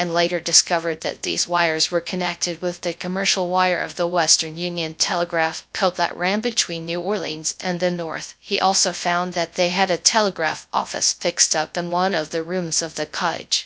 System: TTS, GradTTS